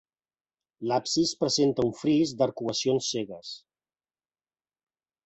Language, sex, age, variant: Catalan, male, 40-49, Central